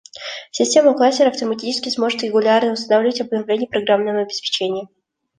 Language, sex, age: Russian, female, 19-29